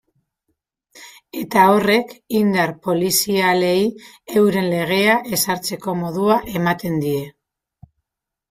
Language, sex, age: Basque, female, 30-39